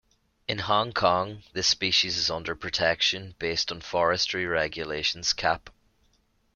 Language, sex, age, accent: English, male, 30-39, Irish English